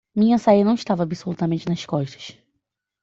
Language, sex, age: Portuguese, female, under 19